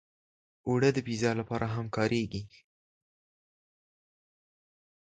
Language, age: Pashto, under 19